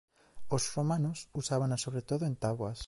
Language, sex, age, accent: Galician, male, 19-29, Central (gheada)